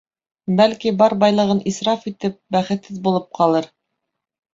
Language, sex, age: Bashkir, female, 30-39